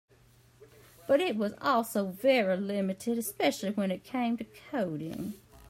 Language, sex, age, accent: English, female, 30-39, United States English